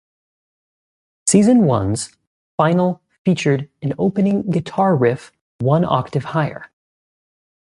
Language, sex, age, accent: English, male, 19-29, United States English